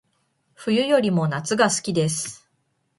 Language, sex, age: Japanese, female, 19-29